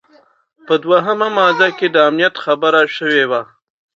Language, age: Pashto, 30-39